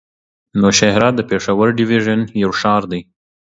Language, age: Pashto, 30-39